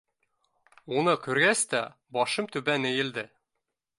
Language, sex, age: Bashkir, male, 19-29